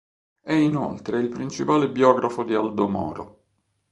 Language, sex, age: Italian, male, 50-59